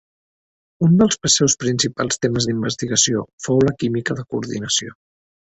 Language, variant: Catalan, Central